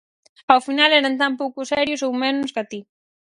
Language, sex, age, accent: Galician, female, 19-29, Central (gheada)